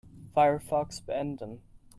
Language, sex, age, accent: German, male, 19-29, Deutschland Deutsch